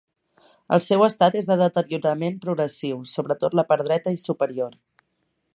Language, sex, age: Catalan, female, 19-29